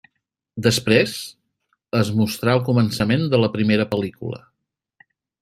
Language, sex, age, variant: Catalan, male, 40-49, Central